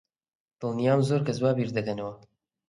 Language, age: Central Kurdish, 19-29